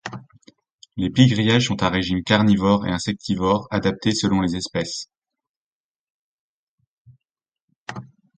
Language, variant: French, Français de métropole